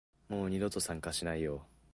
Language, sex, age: Japanese, male, under 19